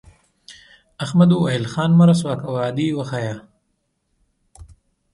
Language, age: Pashto, 19-29